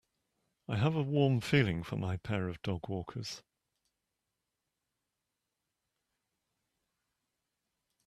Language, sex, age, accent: English, male, 50-59, England English